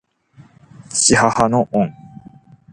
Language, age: Japanese, 19-29